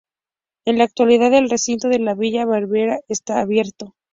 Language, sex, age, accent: Spanish, female, under 19, México